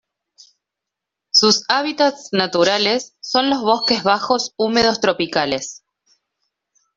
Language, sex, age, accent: Spanish, female, 19-29, Rioplatense: Argentina, Uruguay, este de Bolivia, Paraguay